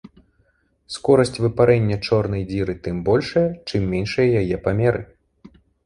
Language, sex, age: Belarusian, male, 30-39